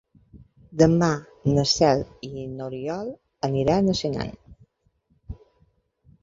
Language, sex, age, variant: Catalan, female, 60-69, Balear